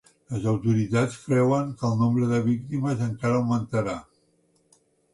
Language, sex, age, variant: Catalan, male, 60-69, Central